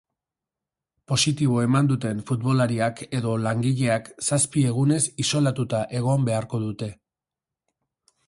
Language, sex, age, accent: Basque, male, 30-39, Mendebalekoa (Araba, Bizkaia, Gipuzkoako mendebaleko herri batzuk)